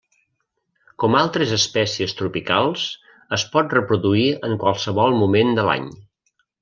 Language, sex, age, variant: Catalan, male, 60-69, Central